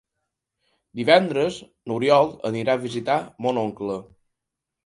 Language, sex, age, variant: Catalan, male, 19-29, Balear